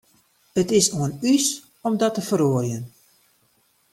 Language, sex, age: Western Frisian, female, 50-59